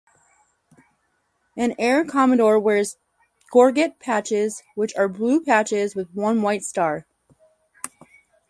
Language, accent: English, United States English